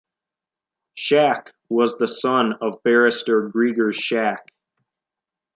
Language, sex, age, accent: English, male, under 19, United States English